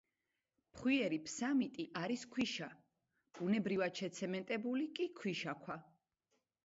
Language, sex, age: Georgian, female, 30-39